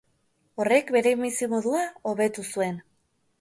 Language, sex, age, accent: Basque, female, 30-39, Erdialdekoa edo Nafarra (Gipuzkoa, Nafarroa)